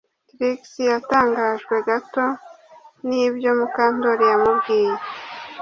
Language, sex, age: Kinyarwanda, female, 30-39